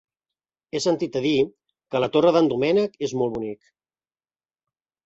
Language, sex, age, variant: Catalan, male, 40-49, Central